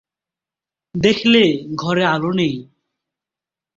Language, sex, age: Bengali, male, 19-29